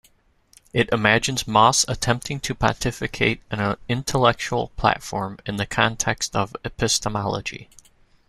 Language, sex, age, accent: English, male, 30-39, United States English